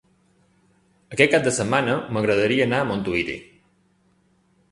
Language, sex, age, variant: Catalan, male, 30-39, Balear